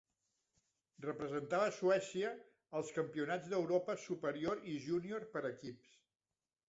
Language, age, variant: Catalan, 50-59, Central